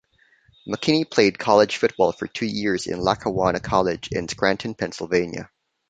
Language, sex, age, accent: English, male, 30-39, Filipino